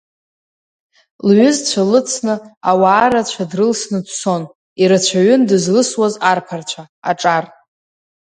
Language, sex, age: Abkhazian, female, under 19